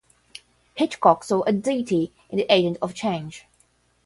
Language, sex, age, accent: English, female, 19-29, United States English; England English